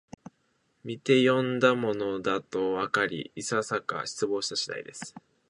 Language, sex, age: Japanese, male, 19-29